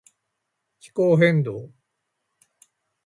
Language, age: Japanese, 50-59